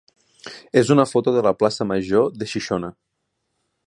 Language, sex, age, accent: Catalan, male, 19-29, Ebrenc